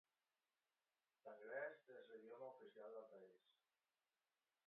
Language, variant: Catalan, Central